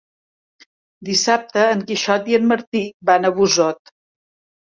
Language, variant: Catalan, Central